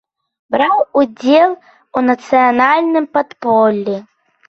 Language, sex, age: Belarusian, female, 30-39